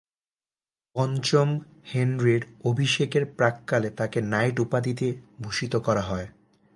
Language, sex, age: Bengali, male, 19-29